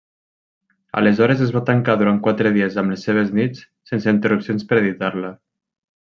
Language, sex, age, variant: Catalan, male, 19-29, Nord-Occidental